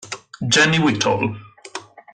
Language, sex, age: Italian, male, 19-29